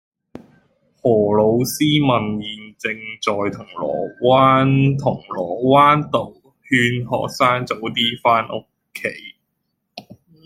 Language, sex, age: Cantonese, female, 19-29